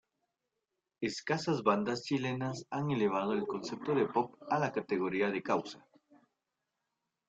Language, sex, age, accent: Spanish, male, 19-29, América central